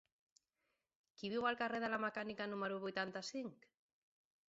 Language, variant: Catalan, Central